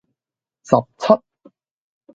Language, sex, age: Cantonese, male, under 19